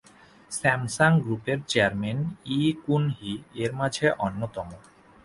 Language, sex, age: Bengali, male, 19-29